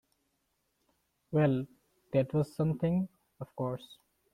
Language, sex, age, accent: English, male, 19-29, India and South Asia (India, Pakistan, Sri Lanka)